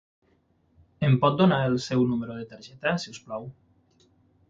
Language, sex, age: Catalan, male, 30-39